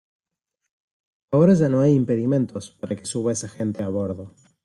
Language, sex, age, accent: Spanish, male, 19-29, Rioplatense: Argentina, Uruguay, este de Bolivia, Paraguay